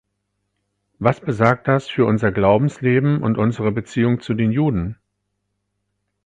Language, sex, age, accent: German, male, 40-49, Deutschland Deutsch